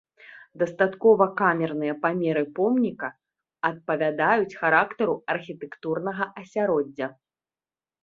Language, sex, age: Belarusian, female, 30-39